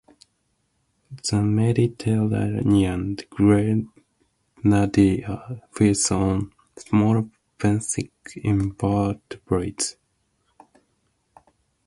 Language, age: English, 19-29